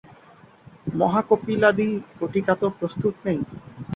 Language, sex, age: Bengali, male, 19-29